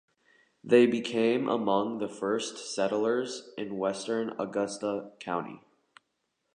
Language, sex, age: English, male, under 19